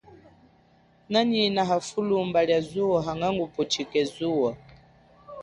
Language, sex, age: Chokwe, female, 19-29